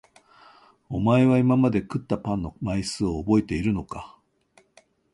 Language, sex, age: Japanese, male, 60-69